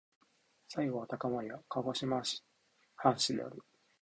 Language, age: Japanese, 19-29